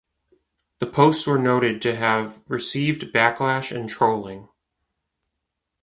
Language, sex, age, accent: English, male, 30-39, United States English